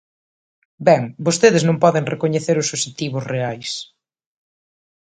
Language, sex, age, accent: Galician, female, 30-39, Atlántico (seseo e gheada)